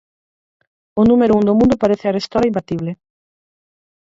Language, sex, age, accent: Galician, female, 30-39, Central (gheada)